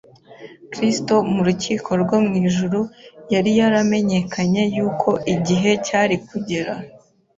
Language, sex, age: Kinyarwanda, female, 19-29